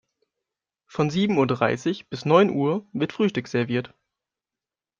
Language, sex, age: German, male, under 19